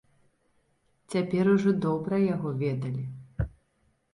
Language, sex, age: Belarusian, female, 40-49